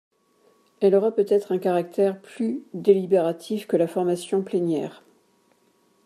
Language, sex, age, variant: French, female, 40-49, Français de métropole